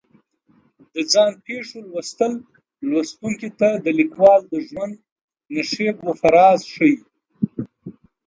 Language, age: Pashto, 50-59